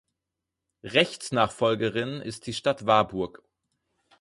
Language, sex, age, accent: German, male, 19-29, Deutschland Deutsch